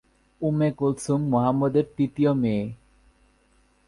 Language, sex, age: Bengali, male, under 19